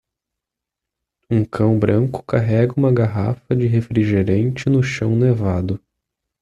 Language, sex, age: Portuguese, male, 19-29